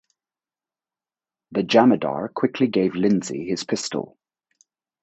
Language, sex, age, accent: English, male, 30-39, United States English